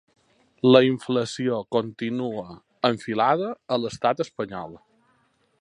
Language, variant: Catalan, Balear